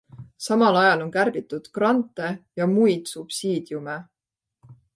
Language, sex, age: Estonian, female, 30-39